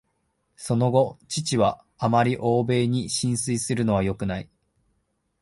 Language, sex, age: Japanese, male, 19-29